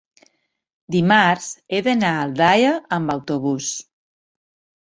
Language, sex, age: Catalan, female, 50-59